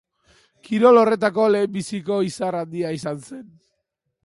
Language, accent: Basque, Mendebalekoa (Araba, Bizkaia, Gipuzkoako mendebaleko herri batzuk)